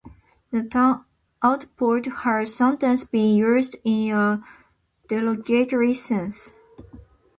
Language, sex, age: English, female, 19-29